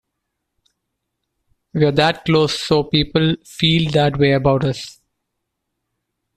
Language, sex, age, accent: English, male, 40-49, India and South Asia (India, Pakistan, Sri Lanka)